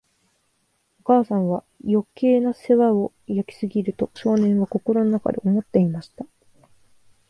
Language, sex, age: Japanese, female, 19-29